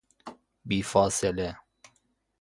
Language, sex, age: Persian, male, 19-29